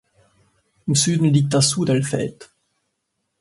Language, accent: German, Österreichisches Deutsch